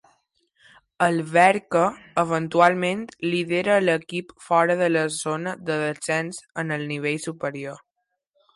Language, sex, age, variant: Catalan, male, under 19, Balear